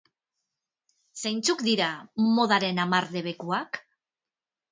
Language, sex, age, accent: Basque, female, 50-59, Mendebalekoa (Araba, Bizkaia, Gipuzkoako mendebaleko herri batzuk)